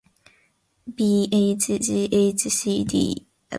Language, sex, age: Japanese, female, 19-29